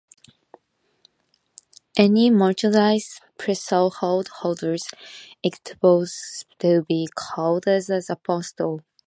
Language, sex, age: English, female, 19-29